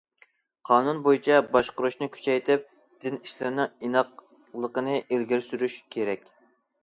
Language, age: Uyghur, 19-29